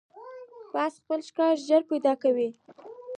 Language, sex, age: Pashto, female, 30-39